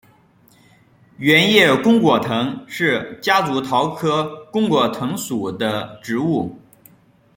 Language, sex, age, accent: Chinese, male, 30-39, 出生地：河南省